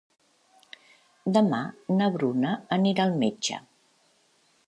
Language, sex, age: Catalan, female, 70-79